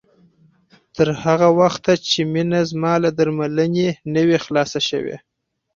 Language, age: Pashto, 19-29